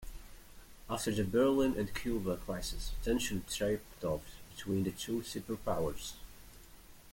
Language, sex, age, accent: English, male, 19-29, United States English